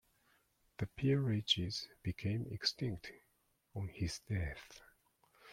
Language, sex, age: English, male, 40-49